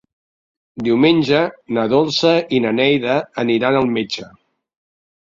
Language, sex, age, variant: Catalan, male, 50-59, Central